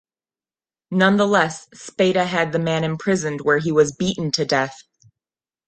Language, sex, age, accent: English, female, 30-39, United States English